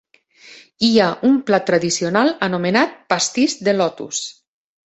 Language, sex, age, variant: Catalan, female, 40-49, Nord-Occidental